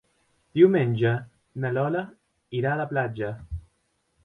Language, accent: Catalan, Oriental